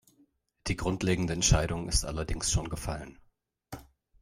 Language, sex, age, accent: German, male, 30-39, Deutschland Deutsch